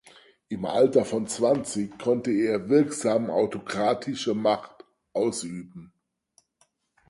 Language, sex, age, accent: German, male, 50-59, Deutschland Deutsch